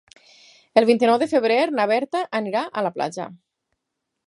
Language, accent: Catalan, valencià